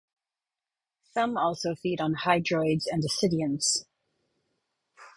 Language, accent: English, United States English